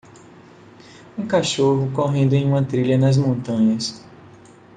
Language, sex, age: Portuguese, male, 30-39